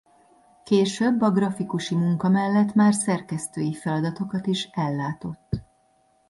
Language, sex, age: Hungarian, female, 40-49